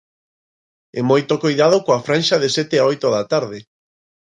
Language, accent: Galician, Normativo (estándar)